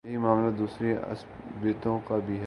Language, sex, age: Urdu, male, 19-29